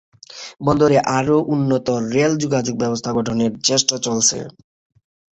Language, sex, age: Bengali, male, 19-29